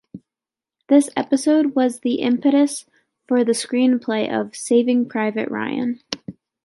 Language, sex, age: English, female, 19-29